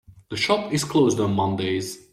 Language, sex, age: English, male, 30-39